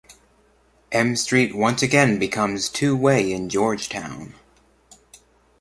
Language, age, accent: English, 19-29, United States English